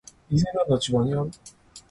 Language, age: Japanese, 30-39